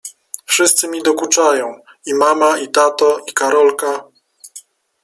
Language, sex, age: Polish, male, 30-39